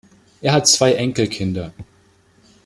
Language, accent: German, Deutschland Deutsch